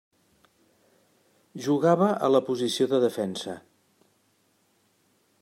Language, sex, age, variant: Catalan, male, 60-69, Central